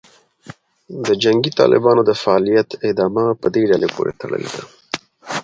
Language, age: Pashto, 19-29